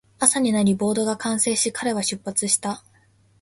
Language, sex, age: Japanese, female, 19-29